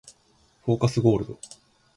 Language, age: Japanese, 19-29